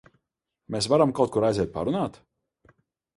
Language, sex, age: Latvian, male, 40-49